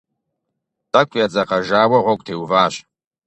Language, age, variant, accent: Kabardian, 40-49, Адыгэбзэ (Къэбэрдей, Кирил, псоми зэдай), Джылэхъстэней (Gilahsteney)